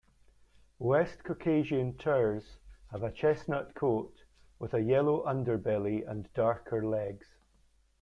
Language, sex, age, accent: English, male, 40-49, Scottish English